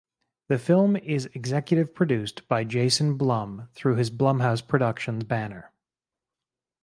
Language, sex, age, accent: English, male, 30-39, Canadian English